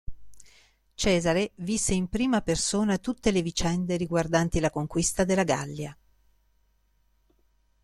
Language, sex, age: Italian, female, 50-59